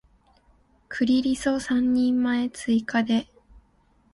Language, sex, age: Japanese, female, 19-29